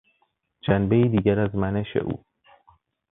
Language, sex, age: Persian, male, 19-29